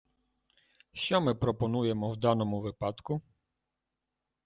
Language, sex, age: Ukrainian, male, 30-39